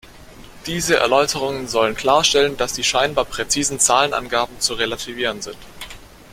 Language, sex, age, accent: German, male, under 19, Deutschland Deutsch